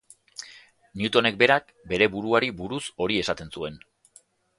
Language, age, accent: Basque, 40-49, Erdialdekoa edo Nafarra (Gipuzkoa, Nafarroa)